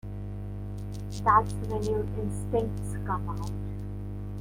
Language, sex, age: English, female, 19-29